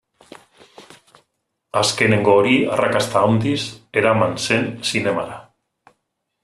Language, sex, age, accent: Basque, male, 40-49, Mendebalekoa (Araba, Bizkaia, Gipuzkoako mendebaleko herri batzuk)